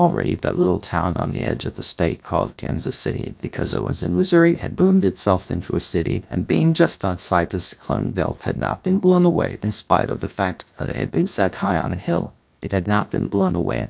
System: TTS, GlowTTS